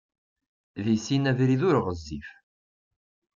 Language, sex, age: Kabyle, male, 30-39